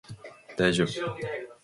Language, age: Japanese, under 19